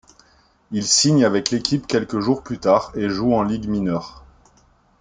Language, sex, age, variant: French, male, 30-39, Français de métropole